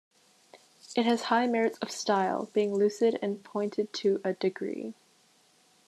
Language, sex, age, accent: English, female, under 19, United States English